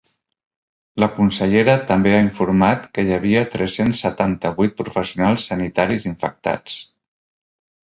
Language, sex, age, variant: Catalan, male, 60-69, Central